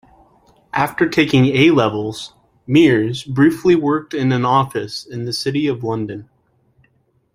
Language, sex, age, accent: English, male, under 19, United States English